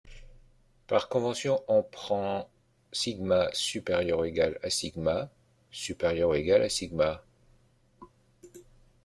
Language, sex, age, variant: French, male, 50-59, Français de métropole